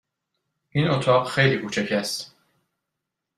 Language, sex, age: Persian, male, 30-39